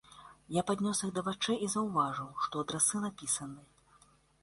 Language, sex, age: Belarusian, female, 30-39